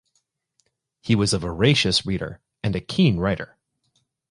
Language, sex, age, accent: English, male, 30-39, United States English